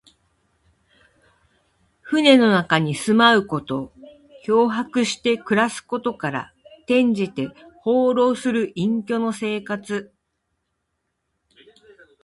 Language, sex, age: Japanese, female, 50-59